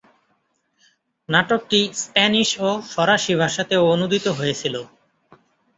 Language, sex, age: Bengali, male, 30-39